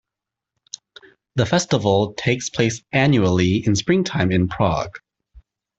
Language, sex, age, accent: English, male, 30-39, United States English